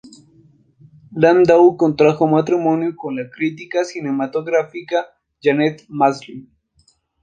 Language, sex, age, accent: Spanish, male, 19-29, Andino-Pacífico: Colombia, Perú, Ecuador, oeste de Bolivia y Venezuela andina